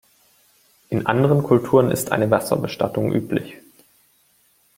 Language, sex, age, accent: German, male, 19-29, Deutschland Deutsch